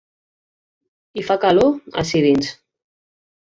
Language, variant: Catalan, Central